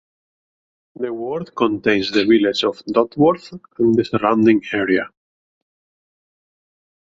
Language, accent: English, England English